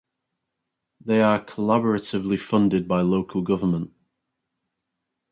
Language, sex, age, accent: English, male, 19-29, England English